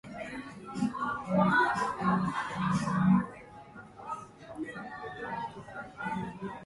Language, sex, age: Japanese, male, 19-29